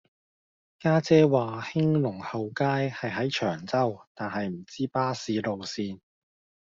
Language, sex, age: Cantonese, male, 30-39